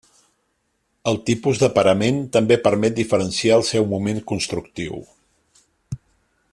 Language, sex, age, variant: Catalan, male, 50-59, Central